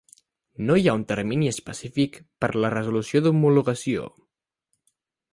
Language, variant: Catalan, Central